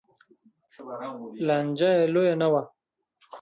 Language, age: Pashto, 19-29